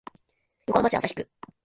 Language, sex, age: Japanese, female, 19-29